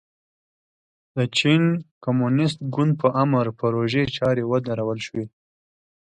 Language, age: Pashto, 19-29